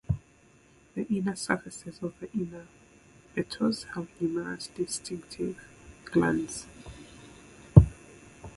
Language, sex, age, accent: English, female, 30-39, Canadian English